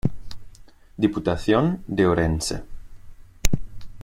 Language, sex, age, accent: Spanish, male, 19-29, España: Norte peninsular (Asturias, Castilla y León, Cantabria, País Vasco, Navarra, Aragón, La Rioja, Guadalajara, Cuenca)